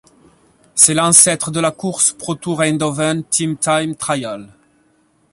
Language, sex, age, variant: French, male, 40-49, Français de métropole